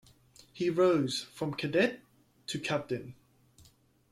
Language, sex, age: English, male, 19-29